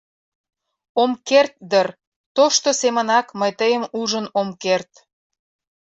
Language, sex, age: Mari, female, 40-49